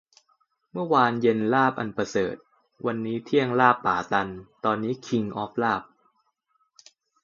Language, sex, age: Thai, male, 19-29